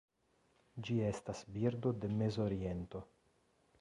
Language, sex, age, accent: Esperanto, male, 30-39, Internacia